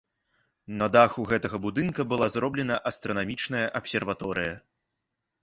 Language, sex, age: Belarusian, male, 19-29